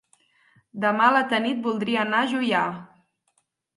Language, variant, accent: Catalan, Central, tarragoní